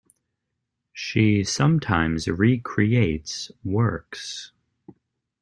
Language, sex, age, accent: English, male, 30-39, United States English